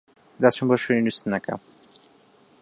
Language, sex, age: Central Kurdish, male, 19-29